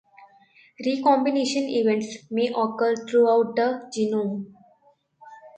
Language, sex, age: English, female, 19-29